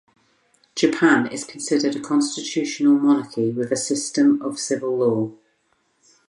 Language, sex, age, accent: English, female, 30-39, England English